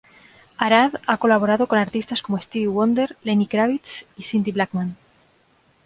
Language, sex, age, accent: Spanish, female, 30-39, España: Centro-Sur peninsular (Madrid, Toledo, Castilla-La Mancha)